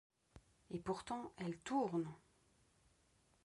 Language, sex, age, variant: French, female, 50-59, Français de métropole